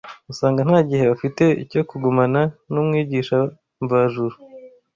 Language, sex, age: Kinyarwanda, male, 19-29